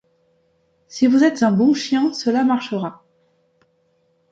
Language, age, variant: French, 19-29, Français de métropole